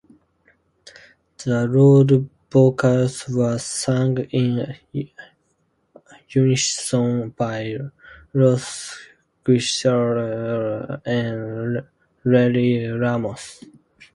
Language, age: English, 19-29